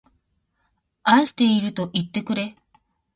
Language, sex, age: Japanese, female, 40-49